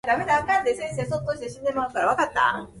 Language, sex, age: Japanese, male, 19-29